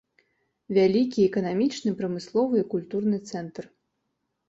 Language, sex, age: Belarusian, female, 19-29